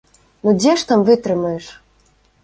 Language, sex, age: Belarusian, female, 19-29